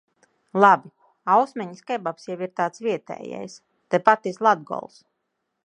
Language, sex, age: Latvian, female, 40-49